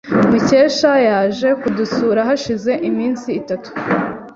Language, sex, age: Kinyarwanda, female, 19-29